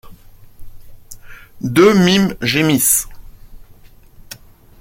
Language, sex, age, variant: French, male, 30-39, Français de métropole